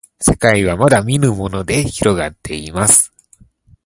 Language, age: Japanese, 19-29